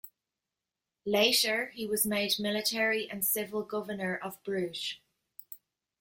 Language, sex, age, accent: English, female, 30-39, Irish English